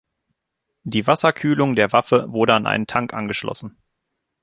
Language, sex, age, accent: German, male, 30-39, Deutschland Deutsch